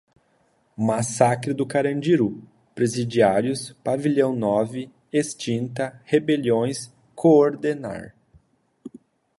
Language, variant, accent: Portuguese, Portuguese (Brasil), Gaucho